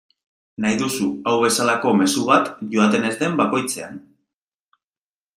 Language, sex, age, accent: Basque, male, 30-39, Mendebalekoa (Araba, Bizkaia, Gipuzkoako mendebaleko herri batzuk)